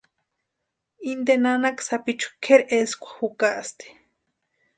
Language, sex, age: Western Highland Purepecha, female, 19-29